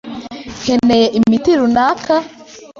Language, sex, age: Kinyarwanda, female, 19-29